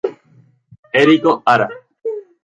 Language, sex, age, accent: Spanish, male, 19-29, España: Islas Canarias